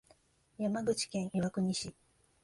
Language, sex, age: Japanese, female, 19-29